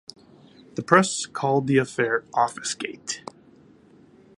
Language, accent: English, United States English